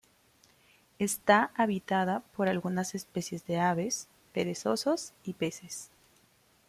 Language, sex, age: Spanish, female, 19-29